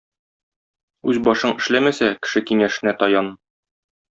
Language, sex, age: Tatar, male, 30-39